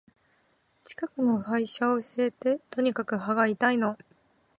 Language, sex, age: Japanese, female, 30-39